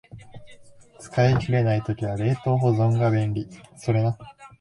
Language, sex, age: Japanese, male, 19-29